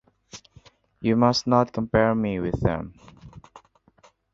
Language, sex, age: English, male, under 19